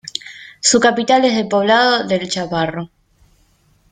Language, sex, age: Spanish, female, 19-29